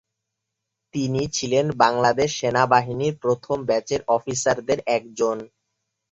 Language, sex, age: Bengali, male, 19-29